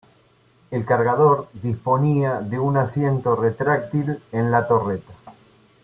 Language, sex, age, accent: Spanish, male, 60-69, Rioplatense: Argentina, Uruguay, este de Bolivia, Paraguay